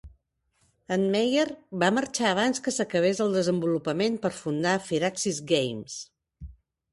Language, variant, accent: Catalan, Central, central